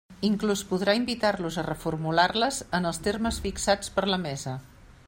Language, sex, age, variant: Catalan, female, 60-69, Central